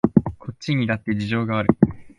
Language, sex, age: Japanese, male, 19-29